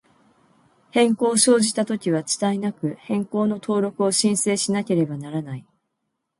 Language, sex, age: Japanese, female, 50-59